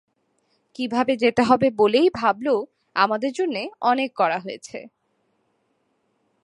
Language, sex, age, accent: Bengali, female, 19-29, প্রমিত